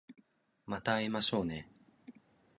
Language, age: Japanese, 19-29